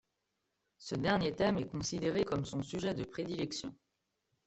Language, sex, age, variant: French, female, 30-39, Français de métropole